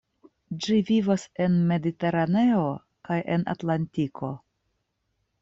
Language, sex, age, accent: Esperanto, female, 40-49, Internacia